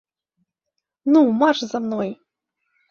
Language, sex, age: Belarusian, female, 40-49